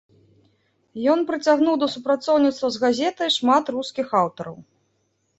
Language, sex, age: Belarusian, female, 30-39